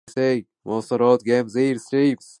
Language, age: English, 19-29